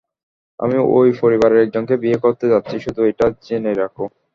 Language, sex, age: Bengali, male, 19-29